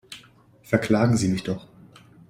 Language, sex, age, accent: German, male, under 19, Deutschland Deutsch